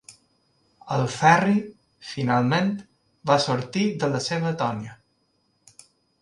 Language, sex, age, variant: Catalan, male, 19-29, Balear